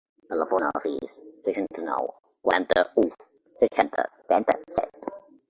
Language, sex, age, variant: Catalan, male, under 19, Central